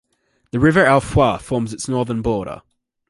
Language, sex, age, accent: English, male, 19-29, Australian English